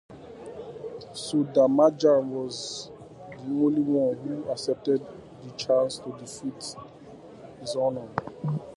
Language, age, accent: English, 30-39, England English